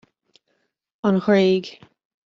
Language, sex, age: Irish, female, 19-29